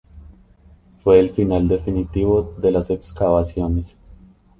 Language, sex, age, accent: Spanish, male, 30-39, México